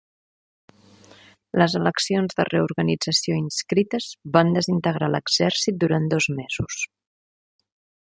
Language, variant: Catalan, Central